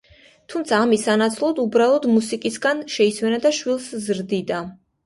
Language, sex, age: Georgian, female, 19-29